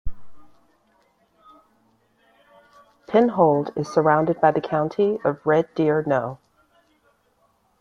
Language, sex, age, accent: English, female, 40-49, United States English